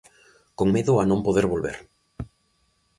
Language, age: Galician, 19-29